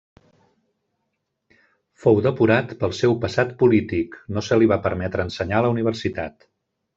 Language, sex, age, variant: Catalan, male, 50-59, Central